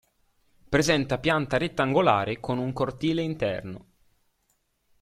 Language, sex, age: Italian, male, under 19